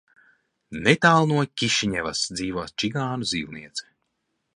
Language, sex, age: Latvian, male, 30-39